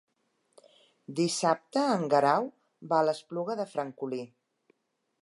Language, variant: Catalan, Central